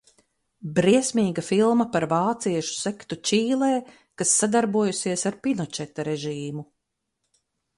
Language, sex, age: Latvian, female, 50-59